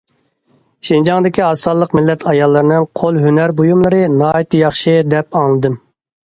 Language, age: Uyghur, 30-39